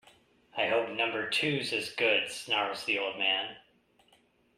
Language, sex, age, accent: English, male, 30-39, United States English